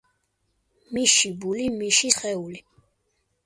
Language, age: Georgian, under 19